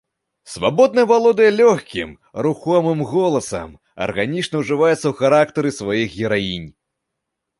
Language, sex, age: Belarusian, male, 19-29